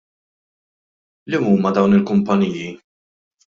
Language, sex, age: Maltese, male, 19-29